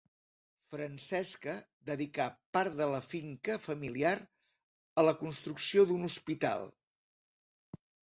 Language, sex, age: Catalan, male, 50-59